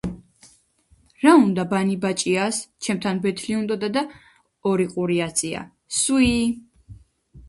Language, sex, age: Georgian, female, under 19